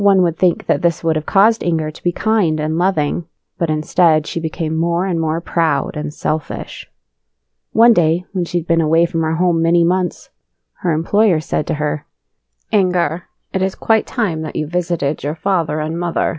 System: none